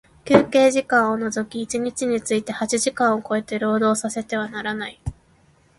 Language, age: Japanese, 19-29